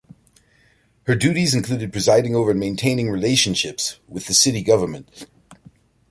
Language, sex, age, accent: English, male, 40-49, United States English